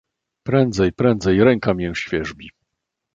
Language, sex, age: Polish, male, 50-59